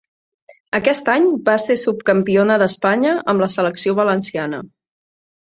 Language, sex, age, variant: Catalan, female, 50-59, Central